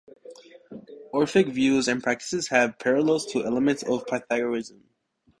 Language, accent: English, United States English